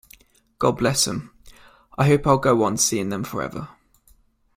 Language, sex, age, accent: English, male, 19-29, England English